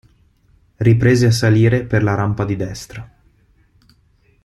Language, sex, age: Italian, male, 19-29